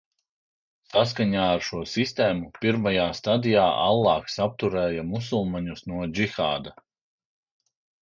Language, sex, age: Latvian, male, 40-49